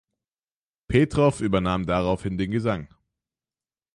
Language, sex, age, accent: German, male, under 19, Deutschland Deutsch; Österreichisches Deutsch